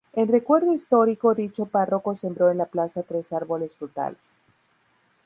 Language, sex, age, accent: Spanish, female, 30-39, México